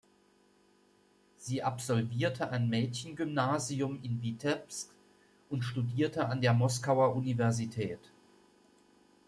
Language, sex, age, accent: German, male, 50-59, Deutschland Deutsch